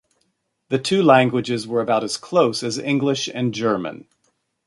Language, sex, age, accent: English, male, 50-59, United States English